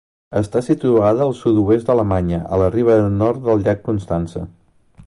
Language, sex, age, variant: Catalan, male, 40-49, Central